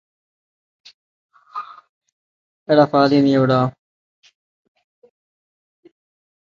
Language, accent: English, United States English; Filipino; India and South Asia (India, Pakistan, Sri Lanka); West Indies and Bermuda (Bahamas, Bermuda, Jamaica, Trinidad)